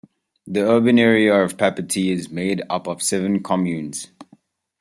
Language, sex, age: English, male, 19-29